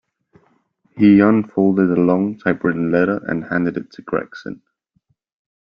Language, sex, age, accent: English, male, 19-29, England English